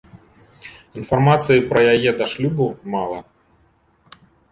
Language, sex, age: Belarusian, male, 40-49